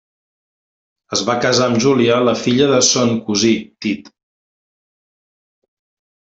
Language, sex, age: Catalan, male, 40-49